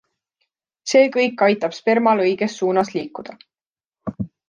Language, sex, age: Estonian, female, 19-29